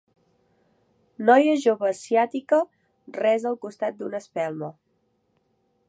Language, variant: Catalan, Central